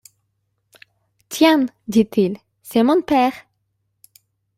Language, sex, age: French, female, 19-29